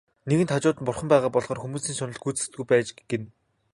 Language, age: Mongolian, 19-29